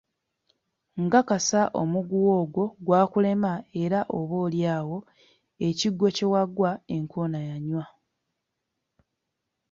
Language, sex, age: Ganda, female, 19-29